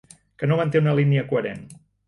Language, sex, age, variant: Catalan, male, 50-59, Septentrional